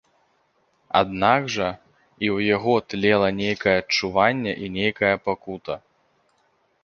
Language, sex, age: Belarusian, male, 19-29